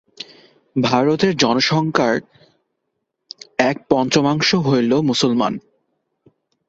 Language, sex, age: Bengali, male, 19-29